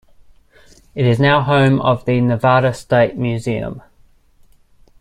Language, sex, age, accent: English, male, 30-39, Australian English